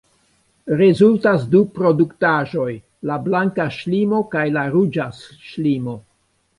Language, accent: Esperanto, Internacia